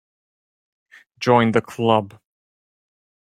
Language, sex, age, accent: English, male, 19-29, United States English